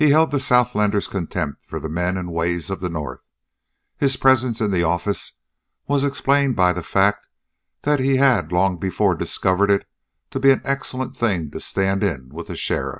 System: none